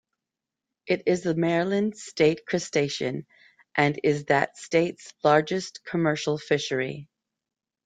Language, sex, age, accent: English, female, 50-59, United States English